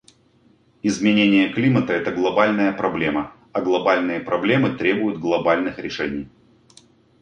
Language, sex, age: Russian, male, 40-49